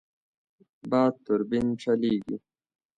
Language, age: Pashto, 30-39